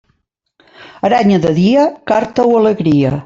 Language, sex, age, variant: Catalan, female, 50-59, Central